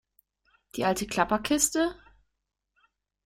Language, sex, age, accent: German, female, 19-29, Deutschland Deutsch